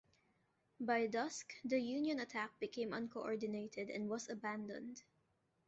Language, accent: English, Filipino